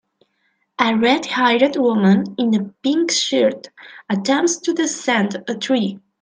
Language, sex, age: English, female, 19-29